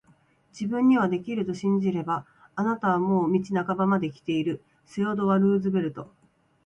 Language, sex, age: Japanese, female, 19-29